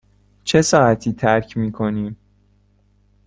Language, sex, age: Persian, male, 19-29